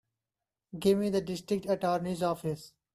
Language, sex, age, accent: English, male, 19-29, India and South Asia (India, Pakistan, Sri Lanka)